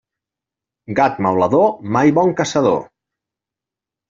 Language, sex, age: Catalan, male, 40-49